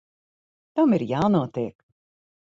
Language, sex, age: Latvian, female, 50-59